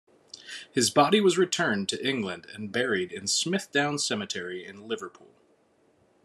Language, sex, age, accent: English, male, 30-39, United States English